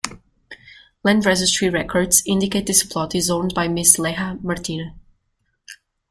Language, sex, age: English, female, 19-29